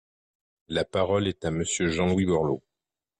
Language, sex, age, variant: French, male, 30-39, Français de métropole